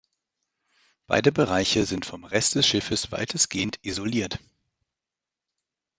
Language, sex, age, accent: German, male, 30-39, Deutschland Deutsch